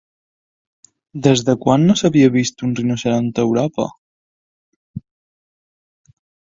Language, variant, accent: Catalan, Balear, mallorquí; Palma